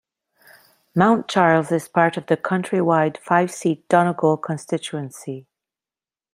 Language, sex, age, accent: English, female, 40-49, Canadian English